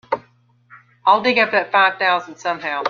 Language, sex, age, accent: English, female, 50-59, United States English